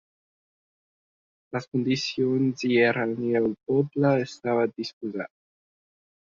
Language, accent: Catalan, aprenent (recent, des d'altres llengües)